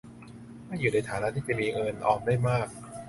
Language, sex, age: Thai, male, 19-29